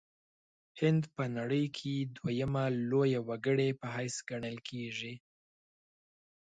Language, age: Pashto, 19-29